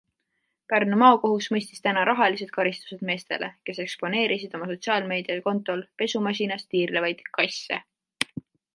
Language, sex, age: Estonian, female, 19-29